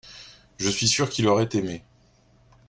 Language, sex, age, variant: French, male, 40-49, Français de métropole